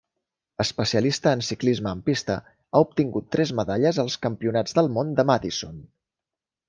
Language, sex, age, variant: Catalan, male, 30-39, Central